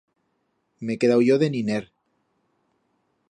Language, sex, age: Aragonese, male, 40-49